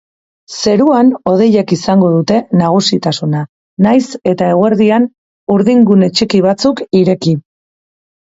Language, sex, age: Basque, female, 40-49